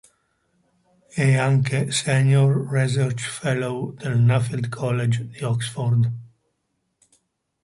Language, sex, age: Italian, male, 70-79